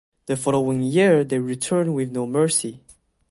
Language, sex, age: English, male, 19-29